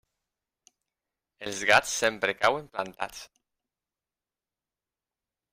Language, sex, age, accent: Catalan, male, 40-49, valencià